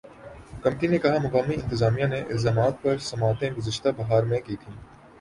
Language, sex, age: Urdu, male, 19-29